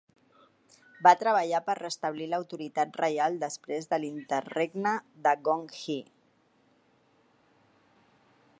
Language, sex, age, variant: Catalan, female, 40-49, Central